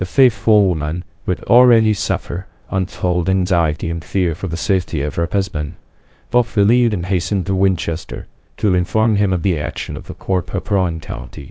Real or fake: fake